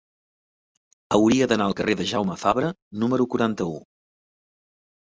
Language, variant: Catalan, Central